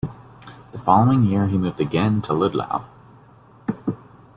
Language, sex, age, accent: English, male, 19-29, United States English